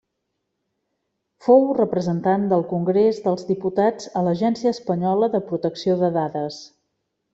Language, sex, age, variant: Catalan, female, 40-49, Central